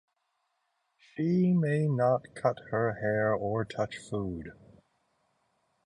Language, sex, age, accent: English, male, 30-39, United States English